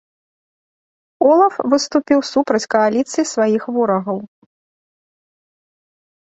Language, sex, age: Belarusian, female, 30-39